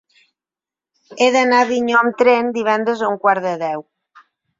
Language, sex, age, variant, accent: Catalan, female, 40-49, Balear, mallorquí; Palma